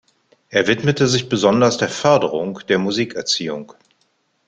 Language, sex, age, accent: German, male, 50-59, Deutschland Deutsch